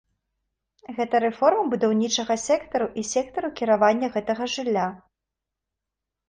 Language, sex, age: Belarusian, female, 19-29